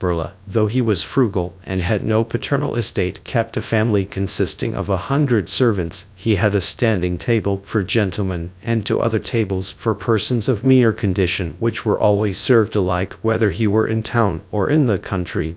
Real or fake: fake